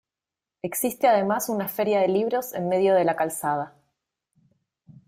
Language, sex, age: Spanish, female, 30-39